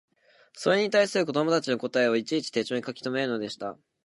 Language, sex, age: Japanese, male, 19-29